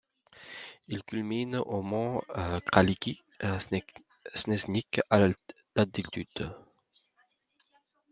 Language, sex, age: French, male, 30-39